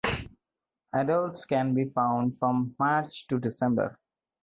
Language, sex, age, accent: English, male, 30-39, India and South Asia (India, Pakistan, Sri Lanka)